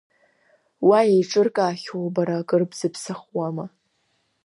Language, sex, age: Abkhazian, female, under 19